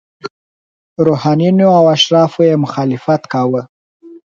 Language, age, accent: Pashto, 19-29, کندهارۍ لهجه